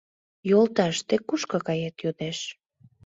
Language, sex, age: Mari, female, under 19